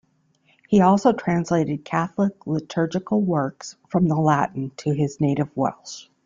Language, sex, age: English, female, 50-59